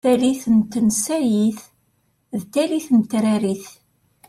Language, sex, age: Kabyle, female, 40-49